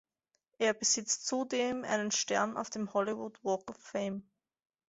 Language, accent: German, Österreichisches Deutsch